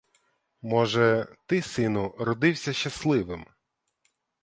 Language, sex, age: Ukrainian, male, 30-39